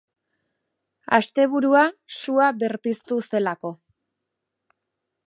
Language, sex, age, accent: Basque, female, 19-29, Erdialdekoa edo Nafarra (Gipuzkoa, Nafarroa)